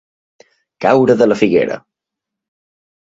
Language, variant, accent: Catalan, Balear, mallorquí